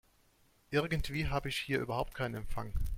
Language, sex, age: German, male, 30-39